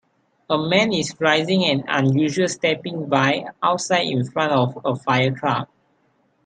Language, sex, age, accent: English, male, 19-29, Malaysian English